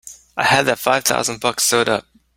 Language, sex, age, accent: English, male, 30-39, Canadian English